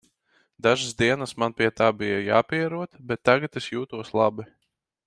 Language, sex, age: Latvian, male, 19-29